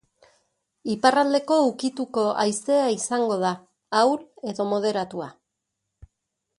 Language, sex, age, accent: Basque, female, 40-49, Mendebalekoa (Araba, Bizkaia, Gipuzkoako mendebaleko herri batzuk)